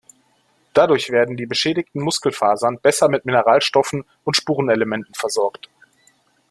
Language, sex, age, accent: German, male, 30-39, Deutschland Deutsch